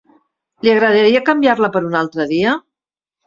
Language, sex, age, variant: Catalan, female, 60-69, Central